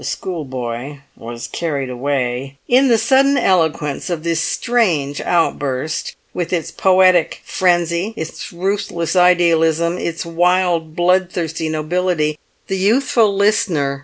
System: none